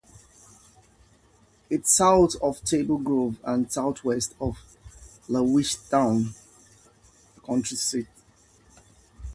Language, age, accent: English, 40-49, England English